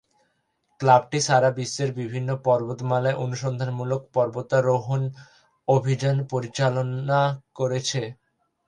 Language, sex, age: Bengali, male, 19-29